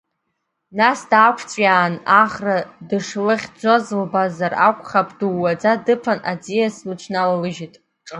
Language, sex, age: Abkhazian, female, under 19